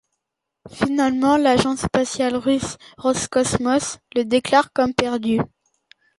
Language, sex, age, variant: French, male, 40-49, Français de métropole